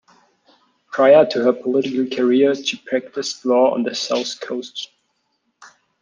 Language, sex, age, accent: English, male, 19-29, United States English